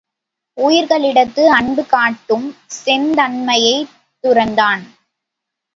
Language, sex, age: Tamil, female, under 19